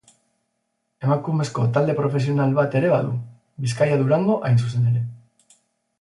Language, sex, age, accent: Basque, male, 40-49, Mendebalekoa (Araba, Bizkaia, Gipuzkoako mendebaleko herri batzuk)